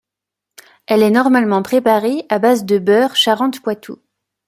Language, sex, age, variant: French, female, 19-29, Français de métropole